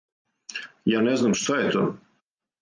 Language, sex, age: Serbian, male, 50-59